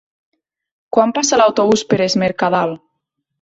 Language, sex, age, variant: Catalan, female, 19-29, Nord-Occidental